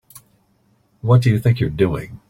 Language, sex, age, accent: English, male, 40-49, United States English